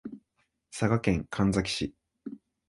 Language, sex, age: Japanese, male, 19-29